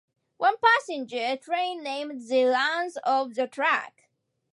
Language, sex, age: English, female, 19-29